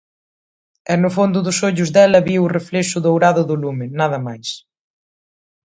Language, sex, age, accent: Galician, female, 30-39, Atlántico (seseo e gheada)